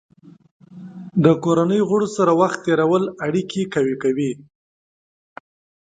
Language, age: Pashto, 19-29